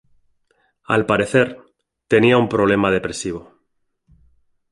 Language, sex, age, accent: Spanish, male, 40-49, España: Centro-Sur peninsular (Madrid, Toledo, Castilla-La Mancha)